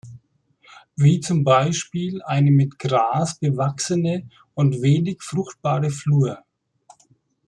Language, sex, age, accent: German, male, 40-49, Deutschland Deutsch